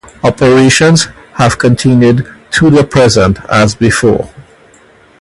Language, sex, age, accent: English, male, 40-49, West Indies and Bermuda (Bahamas, Bermuda, Jamaica, Trinidad)